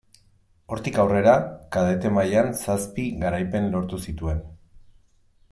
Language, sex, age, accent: Basque, male, 30-39, Mendebalekoa (Araba, Bizkaia, Gipuzkoako mendebaleko herri batzuk)